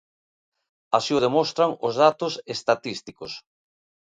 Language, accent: Galician, Oriental (común en zona oriental)